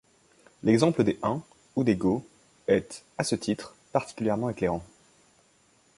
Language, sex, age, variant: French, male, 19-29, Français de métropole